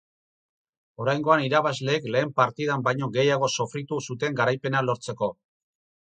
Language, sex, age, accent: Basque, male, 50-59, Mendebalekoa (Araba, Bizkaia, Gipuzkoako mendebaleko herri batzuk)